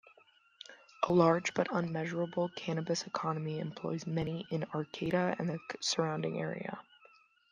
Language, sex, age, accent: English, female, 19-29, United States English